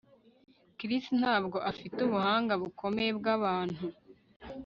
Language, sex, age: Kinyarwanda, female, 19-29